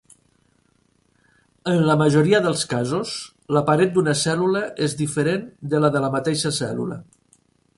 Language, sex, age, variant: Catalan, male, 60-69, Central